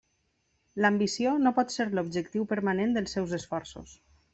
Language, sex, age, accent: Catalan, female, 30-39, valencià